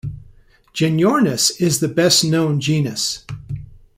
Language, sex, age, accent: English, male, 60-69, United States English